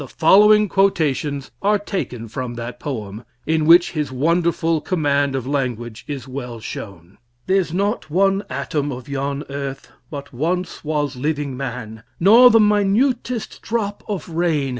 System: none